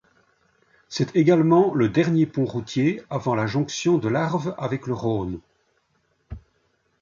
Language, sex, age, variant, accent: French, male, 60-69, Français d'Europe, Français de Belgique